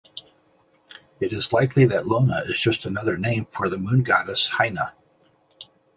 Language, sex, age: English, male, 60-69